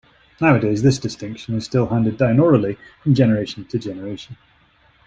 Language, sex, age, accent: English, male, 40-49, Scottish English